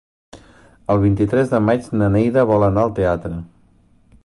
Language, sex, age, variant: Catalan, male, 40-49, Central